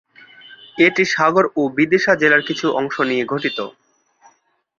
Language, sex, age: Bengali, male, 19-29